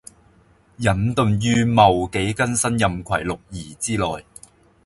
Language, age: Cantonese, 30-39